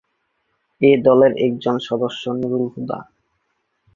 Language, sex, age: Bengali, male, 19-29